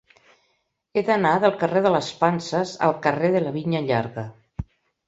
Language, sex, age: Catalan, female, 60-69